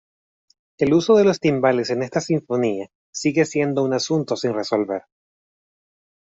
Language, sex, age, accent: Spanish, male, 30-39, América central